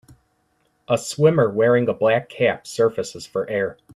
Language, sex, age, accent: English, male, 19-29, United States English